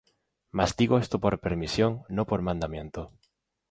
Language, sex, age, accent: Spanish, male, 19-29, España: Islas Canarias